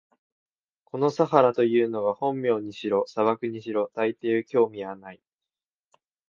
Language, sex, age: Japanese, male, under 19